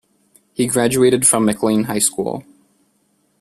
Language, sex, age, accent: English, male, under 19, United States English